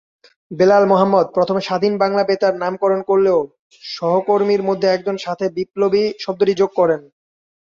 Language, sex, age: Bengali, male, 19-29